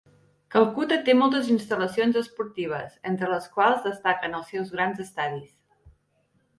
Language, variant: Catalan, Central